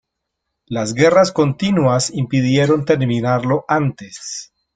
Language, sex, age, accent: Spanish, male, 30-39, Andino-Pacífico: Colombia, Perú, Ecuador, oeste de Bolivia y Venezuela andina